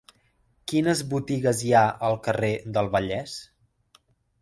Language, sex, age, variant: Catalan, male, 19-29, Central